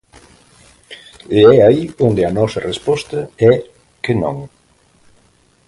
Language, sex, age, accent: Galician, male, 50-59, Normativo (estándar)